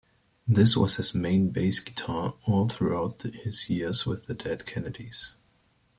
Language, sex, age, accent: English, male, 19-29, United States English